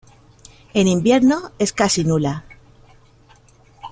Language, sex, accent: Spanish, female, España: Sur peninsular (Andalucia, Extremadura, Murcia)